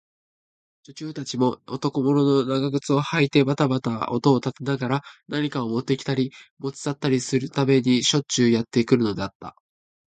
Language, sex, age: Japanese, male, 19-29